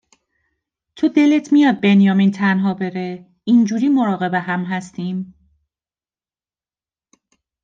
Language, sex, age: Persian, female, 40-49